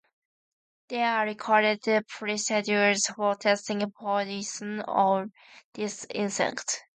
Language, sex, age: English, female, 19-29